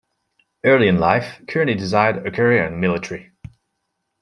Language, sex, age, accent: English, male, 19-29, United States English